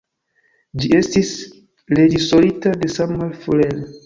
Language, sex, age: Esperanto, male, 19-29